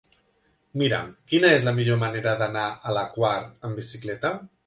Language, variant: Catalan, Nord-Occidental